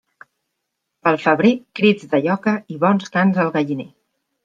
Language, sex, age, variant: Catalan, female, 40-49, Central